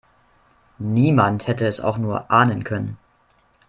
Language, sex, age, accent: German, male, under 19, Deutschland Deutsch